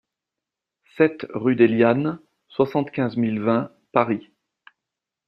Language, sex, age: French, male, 50-59